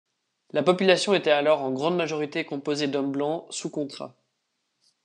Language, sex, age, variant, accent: French, male, under 19, Français d'Europe, Français de Suisse